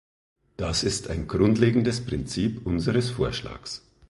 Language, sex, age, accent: German, male, 50-59, Österreichisches Deutsch